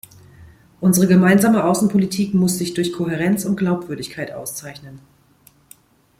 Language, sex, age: German, female, 40-49